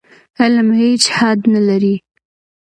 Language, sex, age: Pashto, female, 19-29